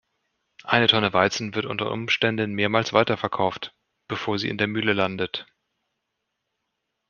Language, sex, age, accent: German, male, 40-49, Deutschland Deutsch